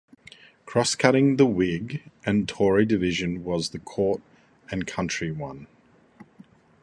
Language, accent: English, Australian English